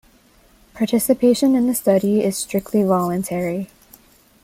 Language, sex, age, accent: English, female, under 19, United States English